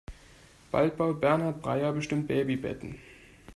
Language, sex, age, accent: German, male, 19-29, Deutschland Deutsch